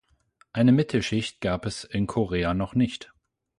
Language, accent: German, Deutschland Deutsch